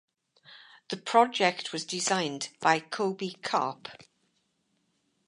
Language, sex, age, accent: English, female, 80-89, England English